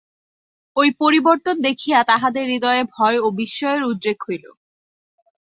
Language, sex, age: Bengali, female, 19-29